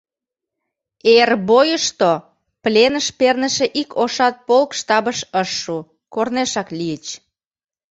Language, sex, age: Mari, female, 30-39